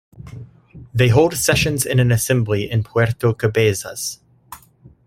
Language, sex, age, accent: English, male, 30-39, United States English